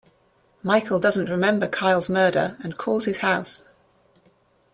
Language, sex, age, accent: English, female, 30-39, England English